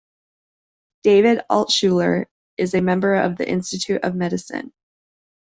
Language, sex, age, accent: English, female, 30-39, United States English